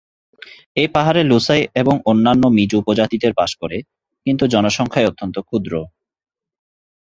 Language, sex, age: Bengali, male, 19-29